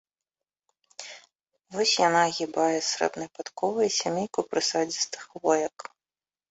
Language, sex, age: Belarusian, female, 30-39